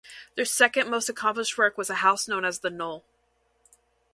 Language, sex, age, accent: English, female, 19-29, United States English